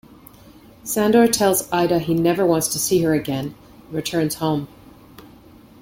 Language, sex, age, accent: English, female, 50-59, Canadian English